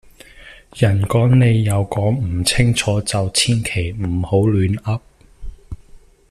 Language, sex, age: Cantonese, male, 30-39